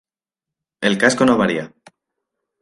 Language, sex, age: Spanish, male, 19-29